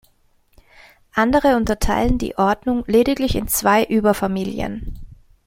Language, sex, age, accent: German, female, 30-39, Österreichisches Deutsch